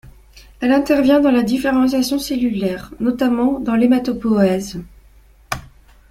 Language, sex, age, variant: French, female, 19-29, Français de métropole